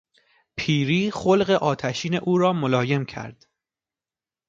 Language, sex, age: Persian, male, 19-29